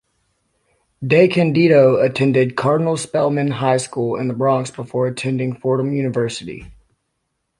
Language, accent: English, Irish English